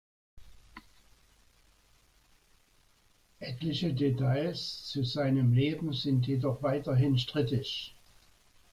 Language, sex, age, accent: German, male, 60-69, Deutschland Deutsch